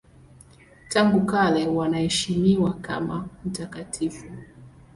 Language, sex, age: Swahili, female, 30-39